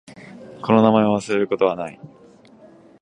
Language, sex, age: Japanese, male, 19-29